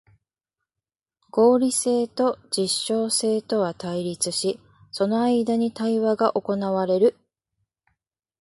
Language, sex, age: Japanese, female, 40-49